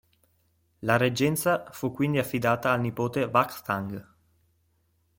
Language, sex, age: Italian, male, 19-29